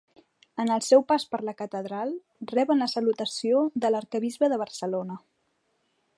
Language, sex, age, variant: Catalan, female, 19-29, Central